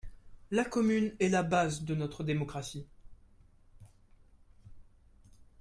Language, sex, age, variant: French, male, 19-29, Français de métropole